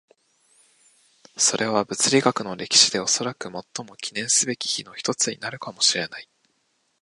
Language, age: Japanese, 19-29